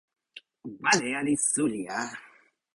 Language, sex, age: Toki Pona, male, 19-29